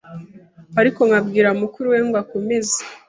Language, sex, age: Kinyarwanda, female, 19-29